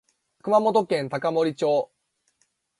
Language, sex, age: Japanese, male, 19-29